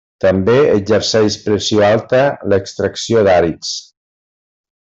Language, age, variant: Catalan, 50-59, Central